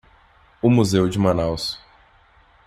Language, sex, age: Portuguese, male, 19-29